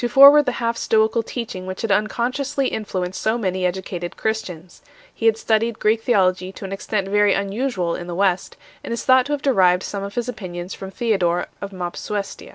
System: none